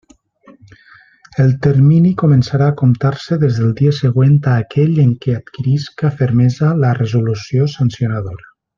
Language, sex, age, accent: Catalan, male, 40-49, valencià